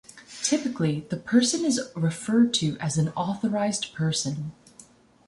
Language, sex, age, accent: English, female, 19-29, Canadian English